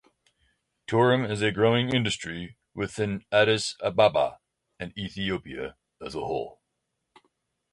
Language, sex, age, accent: English, male, 40-49, United States English; West Coast